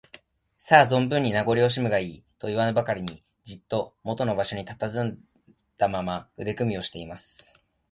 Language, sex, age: Japanese, male, 19-29